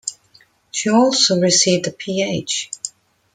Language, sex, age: English, female, 50-59